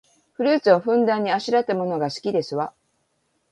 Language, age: Japanese, 50-59